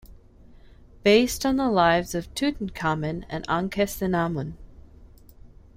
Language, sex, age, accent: English, female, 30-39, United States English